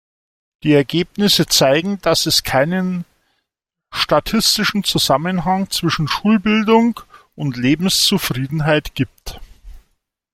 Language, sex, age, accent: German, male, 50-59, Deutschland Deutsch